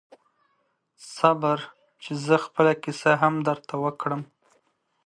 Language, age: Pashto, 30-39